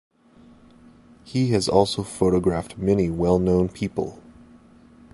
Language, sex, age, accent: English, male, 19-29, United States English